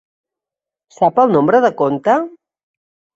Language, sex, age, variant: Catalan, female, 50-59, Central